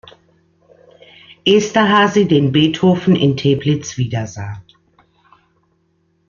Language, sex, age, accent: German, female, 40-49, Deutschland Deutsch